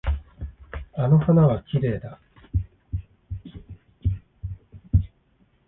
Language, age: Japanese, 60-69